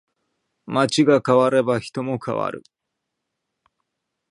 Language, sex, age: Japanese, male, 19-29